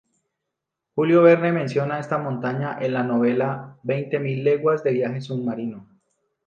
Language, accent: Spanish, Andino-Pacífico: Colombia, Perú, Ecuador, oeste de Bolivia y Venezuela andina